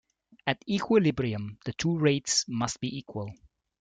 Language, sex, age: English, male, 30-39